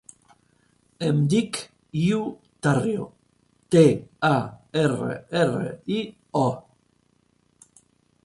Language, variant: Catalan, Central